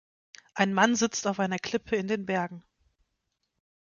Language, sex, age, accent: German, female, 19-29, Deutschland Deutsch